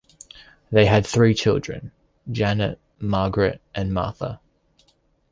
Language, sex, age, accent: English, male, under 19, Australian English